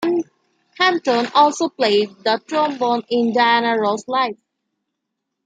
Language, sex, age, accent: English, female, 19-29, India and South Asia (India, Pakistan, Sri Lanka)